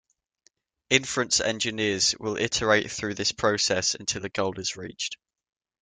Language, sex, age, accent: English, male, under 19, England English